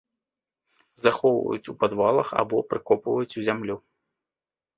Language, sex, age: Belarusian, male, 30-39